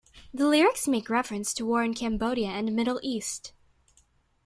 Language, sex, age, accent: English, female, under 19, United States English